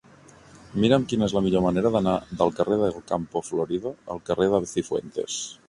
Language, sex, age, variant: Catalan, male, 40-49, Central